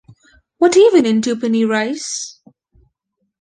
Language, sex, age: English, female, under 19